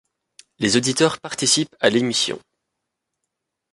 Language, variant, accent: French, Français d'Europe, Français de Belgique